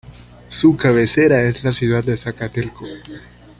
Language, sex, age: Spanish, male, 19-29